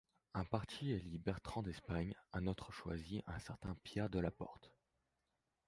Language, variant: French, Français de métropole